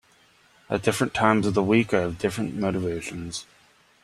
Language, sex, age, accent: English, male, 19-29, United States English